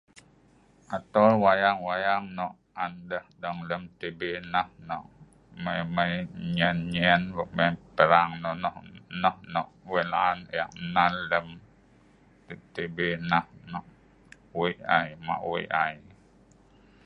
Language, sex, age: Sa'ban, female, 60-69